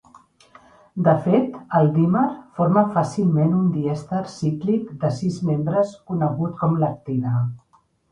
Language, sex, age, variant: Catalan, female, 50-59, Central